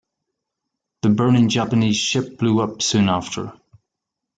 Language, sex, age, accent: English, male, 40-49, Irish English